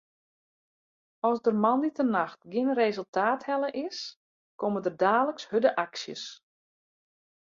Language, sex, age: Western Frisian, female, 40-49